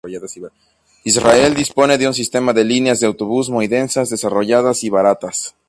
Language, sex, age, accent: Spanish, male, 19-29, México